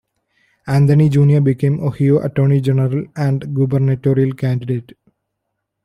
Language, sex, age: English, male, 19-29